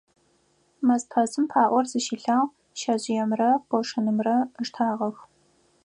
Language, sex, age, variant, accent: Adyghe, female, 19-29, Адыгабзэ (Кирил, пстэумэ зэдыряе), Бжъэдыгъу (Bjeduğ)